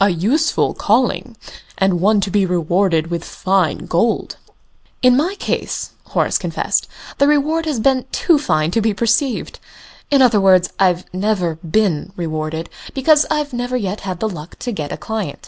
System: none